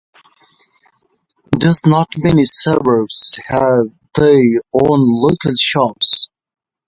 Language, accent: English, United States English; India and South Asia (India, Pakistan, Sri Lanka)